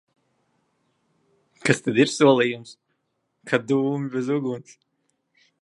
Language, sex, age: Latvian, male, 19-29